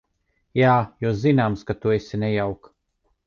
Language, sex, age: Latvian, male, 30-39